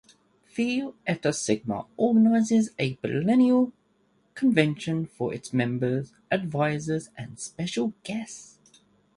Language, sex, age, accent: English, male, 30-39, England English